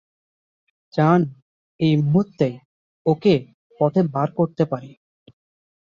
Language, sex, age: Bengali, male, 19-29